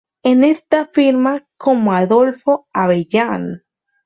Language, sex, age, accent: Spanish, female, under 19, Caribe: Cuba, Venezuela, Puerto Rico, República Dominicana, Panamá, Colombia caribeña, México caribeño, Costa del golfo de México